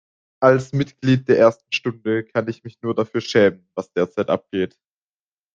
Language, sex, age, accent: German, male, under 19, Deutschland Deutsch